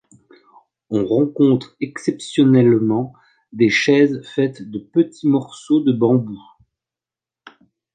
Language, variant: French, Français de métropole